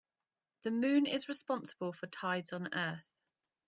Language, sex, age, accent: English, female, 19-29, England English